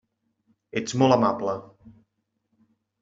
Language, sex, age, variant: Catalan, male, 30-39, Central